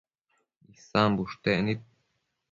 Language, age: Matsés, under 19